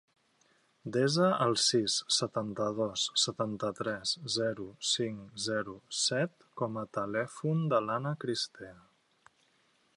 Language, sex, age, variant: Catalan, male, 40-49, Central